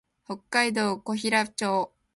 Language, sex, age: Japanese, female, 19-29